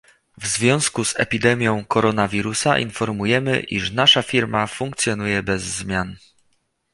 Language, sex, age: Polish, male, 30-39